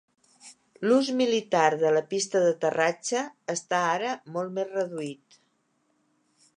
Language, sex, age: Catalan, female, 60-69